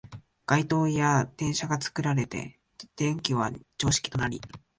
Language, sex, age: Japanese, male, 19-29